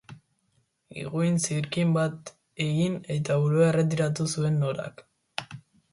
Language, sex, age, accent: Basque, female, 90+, Erdialdekoa edo Nafarra (Gipuzkoa, Nafarroa)